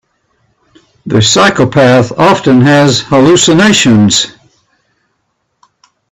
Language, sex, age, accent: English, male, 70-79, United States English